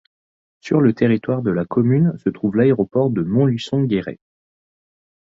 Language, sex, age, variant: French, male, 19-29, Français de métropole